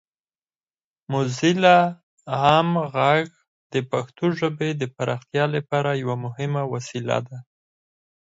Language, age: Pashto, 30-39